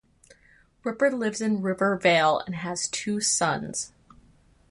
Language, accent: English, United States English